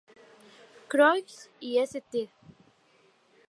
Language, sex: Spanish, female